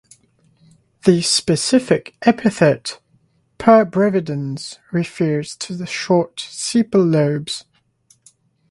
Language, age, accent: English, 19-29, United States English; England English